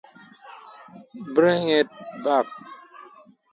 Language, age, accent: English, 19-29, England English